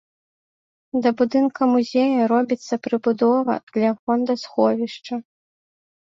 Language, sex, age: Belarusian, female, 19-29